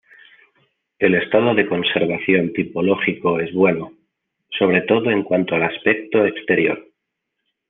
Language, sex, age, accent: Spanish, male, 30-39, España: Centro-Sur peninsular (Madrid, Toledo, Castilla-La Mancha)